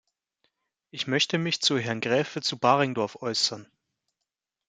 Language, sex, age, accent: German, male, 19-29, Deutschland Deutsch